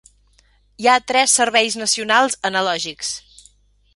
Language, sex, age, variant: Catalan, female, 40-49, Central